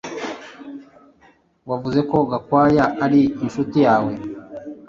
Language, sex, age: Kinyarwanda, male, 30-39